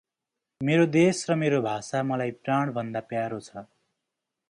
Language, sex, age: Nepali, male, 19-29